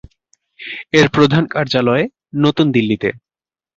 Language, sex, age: Bengali, male, 19-29